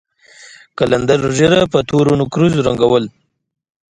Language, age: Pashto, 19-29